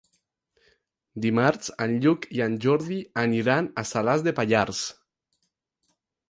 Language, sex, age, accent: Catalan, male, 19-29, aprenent (recent, des del castellà)